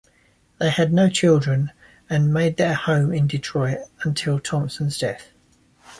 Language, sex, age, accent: English, male, 30-39, England English